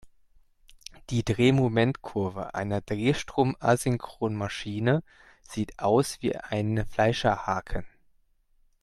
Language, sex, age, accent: German, male, 19-29, Deutschland Deutsch